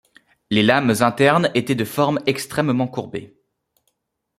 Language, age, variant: French, 19-29, Français de métropole